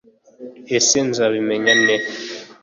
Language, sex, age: Kinyarwanda, male, 19-29